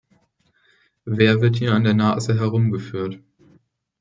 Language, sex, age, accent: German, male, 19-29, Deutschland Deutsch